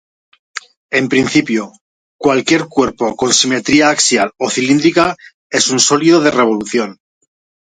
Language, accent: Spanish, España: Norte peninsular (Asturias, Castilla y León, Cantabria, País Vasco, Navarra, Aragón, La Rioja, Guadalajara, Cuenca)